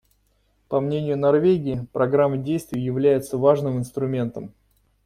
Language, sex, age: Russian, male, 30-39